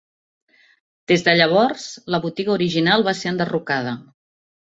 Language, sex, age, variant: Catalan, female, 50-59, Central